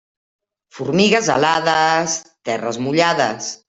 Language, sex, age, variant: Catalan, female, 50-59, Central